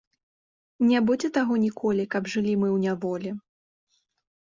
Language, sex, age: Belarusian, female, 19-29